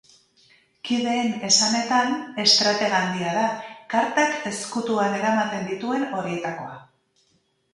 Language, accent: Basque, Mendebalekoa (Araba, Bizkaia, Gipuzkoako mendebaleko herri batzuk)